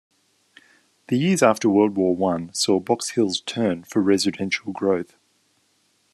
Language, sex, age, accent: English, male, 30-39, Australian English